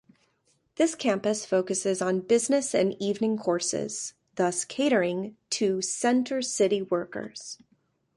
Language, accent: English, United States English